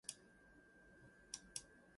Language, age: English, 19-29